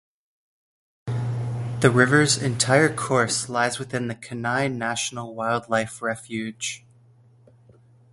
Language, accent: English, United States English